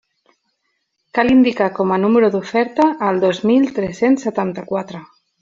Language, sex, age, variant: Catalan, female, 40-49, Central